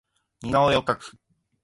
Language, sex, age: Japanese, male, 40-49